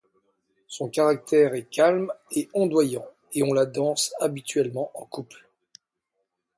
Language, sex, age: French, male, 50-59